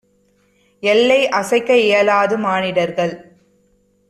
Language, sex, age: Tamil, female, 19-29